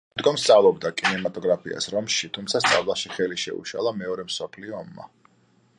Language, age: Georgian, 40-49